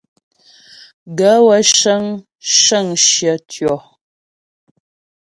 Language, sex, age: Ghomala, female, 30-39